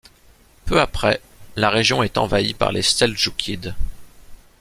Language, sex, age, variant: French, male, 30-39, Français de métropole